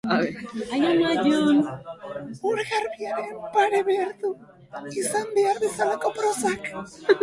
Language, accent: Basque, Mendebalekoa (Araba, Bizkaia, Gipuzkoako mendebaleko herri batzuk)